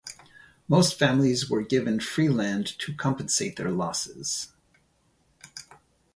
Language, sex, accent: English, male, United States English